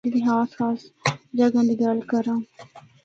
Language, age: Northern Hindko, 19-29